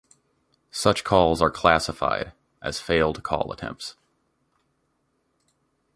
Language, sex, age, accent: English, male, 19-29, United States English